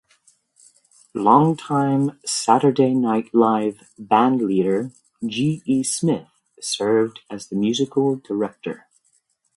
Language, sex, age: English, male, 30-39